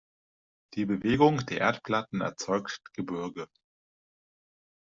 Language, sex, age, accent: German, male, 30-39, Deutschland Deutsch